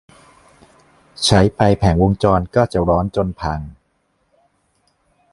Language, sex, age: Thai, male, 40-49